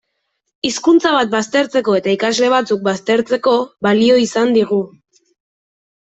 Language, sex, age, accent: Basque, female, 19-29, Mendebalekoa (Araba, Bizkaia, Gipuzkoako mendebaleko herri batzuk)